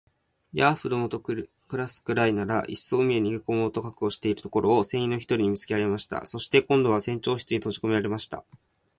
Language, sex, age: Japanese, male, 19-29